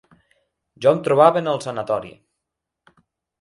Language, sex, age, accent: Catalan, male, 19-29, central; nord-occidental